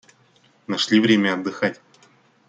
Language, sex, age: Russian, male, 19-29